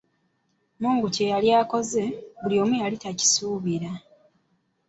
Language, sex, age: Ganda, female, 30-39